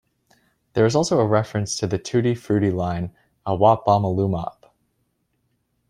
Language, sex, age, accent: English, male, 19-29, United States English